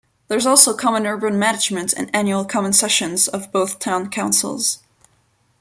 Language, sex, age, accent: English, female, 19-29, United States English